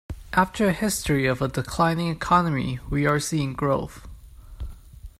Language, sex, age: English, male, 19-29